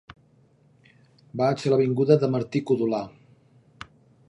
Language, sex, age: Catalan, male, 50-59